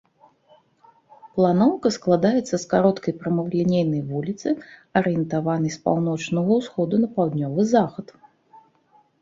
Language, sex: Belarusian, female